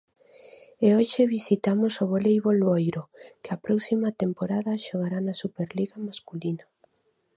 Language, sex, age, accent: Galician, female, 30-39, Atlántico (seseo e gheada)